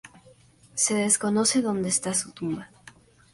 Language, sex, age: Spanish, female, under 19